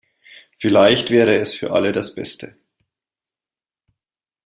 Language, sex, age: German, male, 19-29